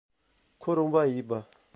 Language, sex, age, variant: Portuguese, male, 19-29, Portuguese (Brasil)